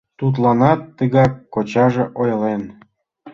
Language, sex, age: Mari, male, 40-49